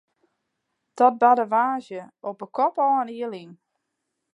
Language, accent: Western Frisian, Wâldfrysk